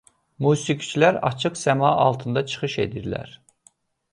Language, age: Azerbaijani, 30-39